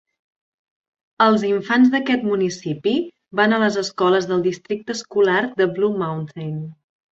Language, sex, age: Catalan, female, 30-39